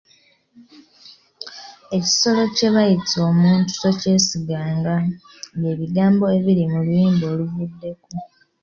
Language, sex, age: Ganda, female, 19-29